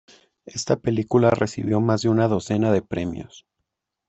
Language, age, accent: Spanish, under 19, México